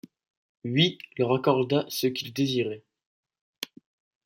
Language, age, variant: French, 19-29, Français de métropole